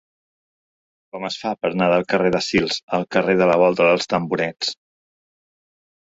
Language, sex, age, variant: Catalan, male, 40-49, Central